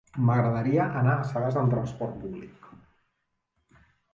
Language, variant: Catalan, Central